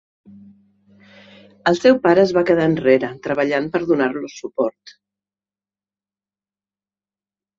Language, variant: Catalan, Central